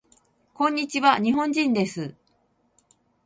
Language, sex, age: Japanese, female, 60-69